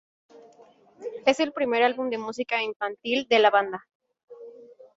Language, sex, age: Spanish, female, 19-29